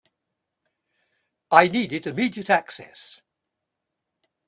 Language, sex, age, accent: English, male, 70-79, England English